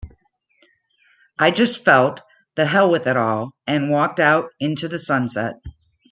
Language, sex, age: English, female, 40-49